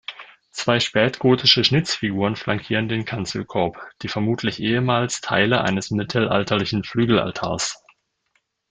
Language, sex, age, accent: German, male, 30-39, Deutschland Deutsch